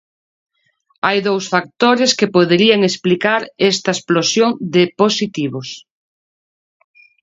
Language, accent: Galician, Normativo (estándar)